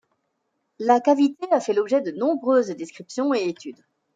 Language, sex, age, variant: French, female, 40-49, Français de métropole